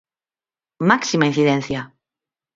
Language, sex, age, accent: Galician, female, 30-39, Normativo (estándar)